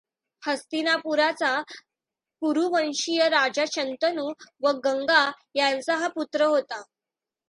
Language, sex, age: Marathi, female, under 19